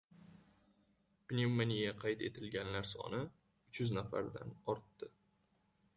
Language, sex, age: Uzbek, male, 19-29